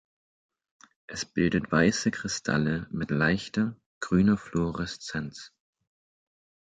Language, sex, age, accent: German, male, 19-29, Deutschland Deutsch; Hochdeutsch